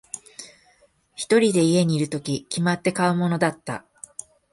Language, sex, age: Japanese, female, 40-49